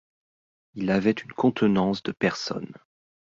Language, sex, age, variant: French, male, 30-39, Français de métropole